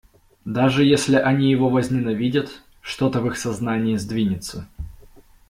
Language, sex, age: Russian, male, 19-29